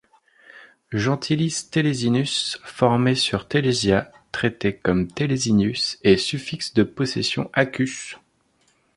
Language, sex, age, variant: French, male, 30-39, Français de métropole